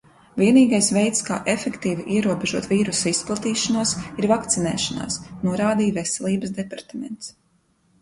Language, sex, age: Latvian, female, 19-29